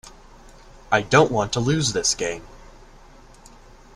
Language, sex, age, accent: English, male, under 19, United States English